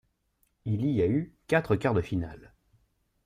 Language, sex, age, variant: French, male, 19-29, Français de métropole